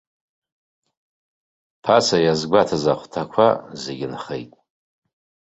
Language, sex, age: Abkhazian, male, 40-49